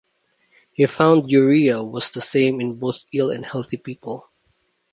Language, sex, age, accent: English, male, 30-39, Filipino